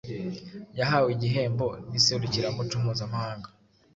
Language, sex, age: Kinyarwanda, male, 19-29